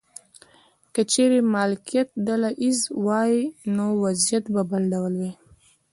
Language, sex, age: Pashto, female, 19-29